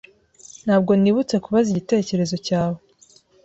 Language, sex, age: Kinyarwanda, female, 19-29